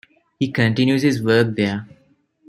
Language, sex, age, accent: English, male, 19-29, India and South Asia (India, Pakistan, Sri Lanka)